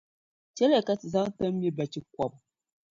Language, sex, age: Dagbani, female, 30-39